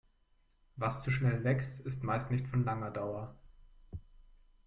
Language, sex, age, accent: German, male, 19-29, Deutschland Deutsch